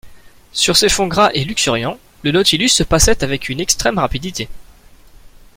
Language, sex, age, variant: French, male, 19-29, Français de métropole